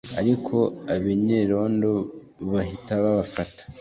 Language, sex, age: Kinyarwanda, male, 19-29